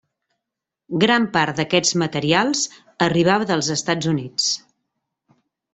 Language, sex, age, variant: Catalan, female, 40-49, Central